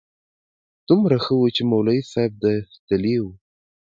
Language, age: Pashto, 19-29